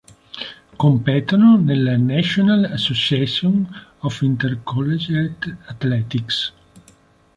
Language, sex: Italian, male